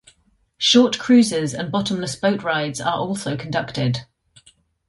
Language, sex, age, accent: English, female, 30-39, England English